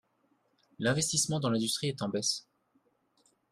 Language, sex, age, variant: French, male, 19-29, Français de métropole